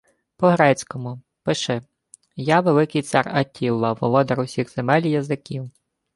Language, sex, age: Ukrainian, male, 19-29